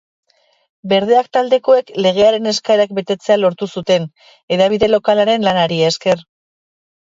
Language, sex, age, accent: Basque, female, 40-49, Erdialdekoa edo Nafarra (Gipuzkoa, Nafarroa)